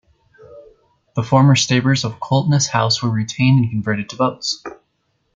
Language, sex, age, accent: English, male, 19-29, United States English